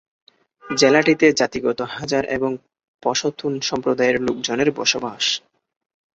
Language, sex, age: Bengali, male, 19-29